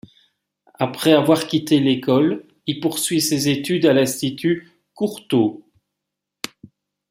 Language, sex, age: French, male, 50-59